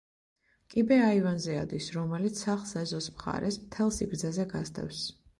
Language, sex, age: Georgian, female, 30-39